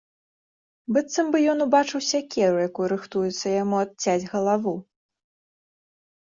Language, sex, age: Belarusian, female, 19-29